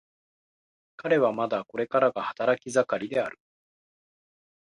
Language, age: Japanese, 30-39